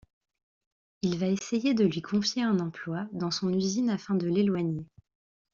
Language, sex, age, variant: French, female, 30-39, Français de métropole